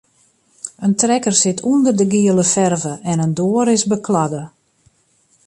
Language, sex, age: Western Frisian, female, 50-59